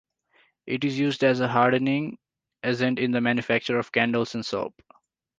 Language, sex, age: English, male, 19-29